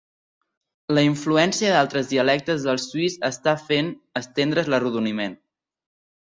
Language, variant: Catalan, Central